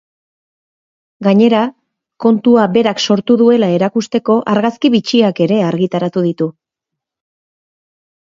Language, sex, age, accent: Basque, female, 40-49, Erdialdekoa edo Nafarra (Gipuzkoa, Nafarroa)